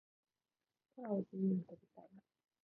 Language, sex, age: Japanese, female, 19-29